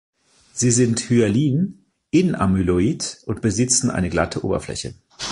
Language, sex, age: German, male, 40-49